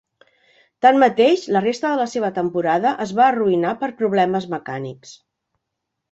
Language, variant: Catalan, Central